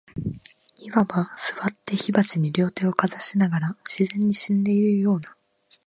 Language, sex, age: Japanese, female, 19-29